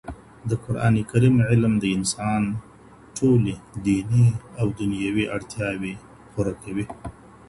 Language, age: Pashto, 40-49